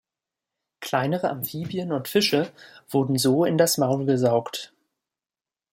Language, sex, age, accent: German, male, 30-39, Deutschland Deutsch